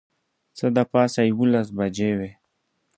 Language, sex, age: Pashto, male, under 19